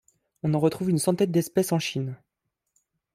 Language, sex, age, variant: French, male, 19-29, Français de métropole